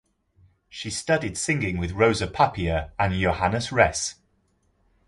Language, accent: English, England English